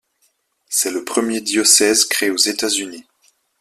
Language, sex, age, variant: French, male, 19-29, Français de métropole